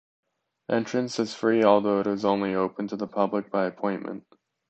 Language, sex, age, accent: English, male, under 19, United States English